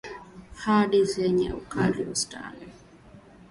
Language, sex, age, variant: Swahili, female, 19-29, Kiswahili Sanifu (EA)